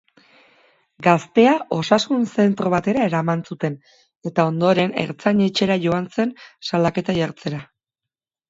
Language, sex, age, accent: Basque, female, 30-39, Erdialdekoa edo Nafarra (Gipuzkoa, Nafarroa)